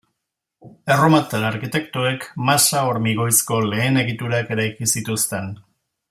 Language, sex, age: Basque, male, 50-59